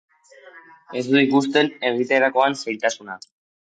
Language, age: Basque, under 19